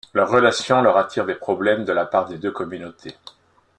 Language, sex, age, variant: French, male, 50-59, Français de métropole